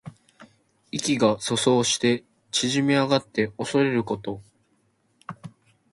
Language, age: Japanese, under 19